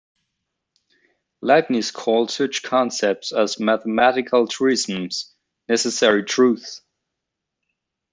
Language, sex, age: English, male, 19-29